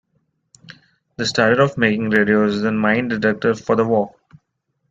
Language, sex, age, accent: English, male, 19-29, India and South Asia (India, Pakistan, Sri Lanka)